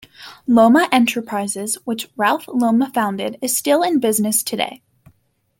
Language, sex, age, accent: English, female, under 19, United States English